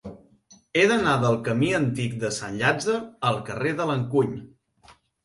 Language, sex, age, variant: Catalan, male, 19-29, Central